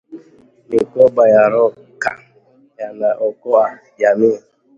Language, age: Swahili, 30-39